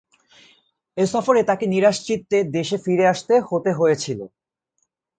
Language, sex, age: Bengali, male, 19-29